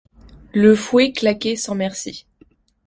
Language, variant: French, Français de métropole